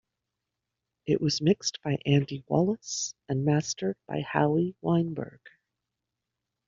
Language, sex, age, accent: English, female, 50-59, United States English